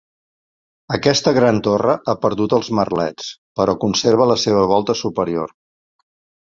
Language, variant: Catalan, Central